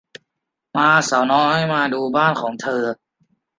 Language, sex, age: Thai, male, under 19